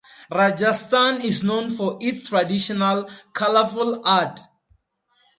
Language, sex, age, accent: English, male, 19-29, Southern African (South Africa, Zimbabwe, Namibia)